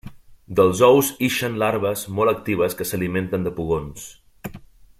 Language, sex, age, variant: Catalan, male, 30-39, Central